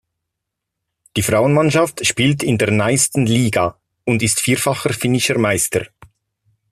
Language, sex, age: German, male, 30-39